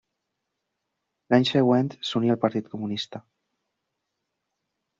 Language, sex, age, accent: Catalan, male, 19-29, valencià